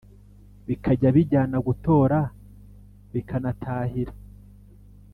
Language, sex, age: Kinyarwanda, male, 30-39